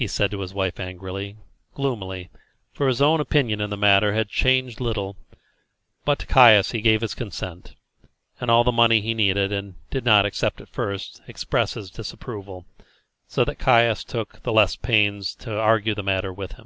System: none